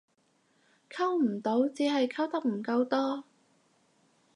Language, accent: Cantonese, 广州音